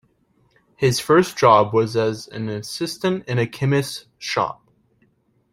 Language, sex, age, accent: English, male, under 19, United States English